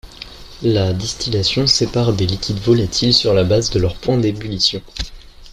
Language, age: French, under 19